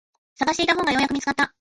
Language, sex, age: Japanese, female, 30-39